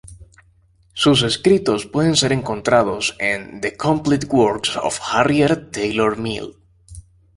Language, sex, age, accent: Spanish, male, 19-29, Caribe: Cuba, Venezuela, Puerto Rico, República Dominicana, Panamá, Colombia caribeña, México caribeño, Costa del golfo de México